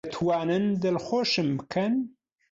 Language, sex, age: Central Kurdish, male, 40-49